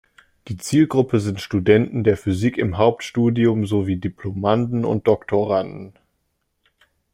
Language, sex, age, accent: German, male, under 19, Deutschland Deutsch